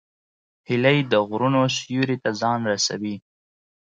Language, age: Pashto, 19-29